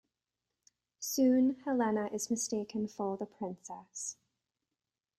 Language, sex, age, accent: English, female, 30-39, England English